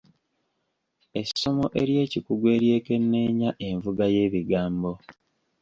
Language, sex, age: Ganda, male, 19-29